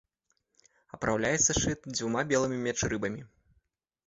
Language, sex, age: Belarusian, male, 30-39